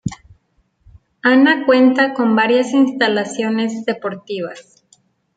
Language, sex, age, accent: Spanish, female, 40-49, México